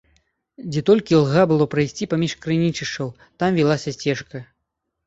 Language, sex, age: Belarusian, male, 19-29